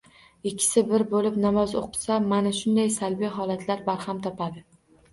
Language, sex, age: Uzbek, female, 19-29